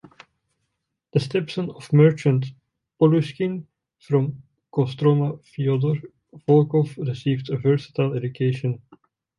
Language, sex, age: English, male, 19-29